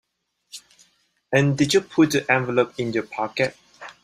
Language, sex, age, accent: English, male, 30-39, Malaysian English